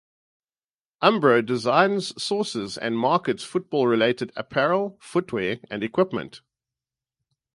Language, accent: English, Southern African (South Africa, Zimbabwe, Namibia)